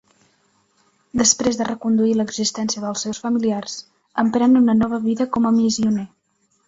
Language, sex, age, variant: Catalan, female, under 19, Central